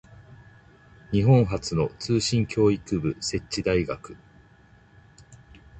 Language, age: Japanese, 40-49